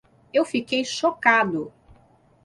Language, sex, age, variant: Portuguese, female, 40-49, Portuguese (Brasil)